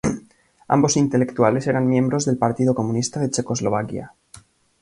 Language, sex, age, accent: Spanish, male, 19-29, España: Centro-Sur peninsular (Madrid, Toledo, Castilla-La Mancha)